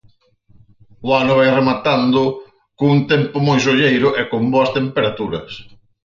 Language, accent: Galician, Atlántico (seseo e gheada)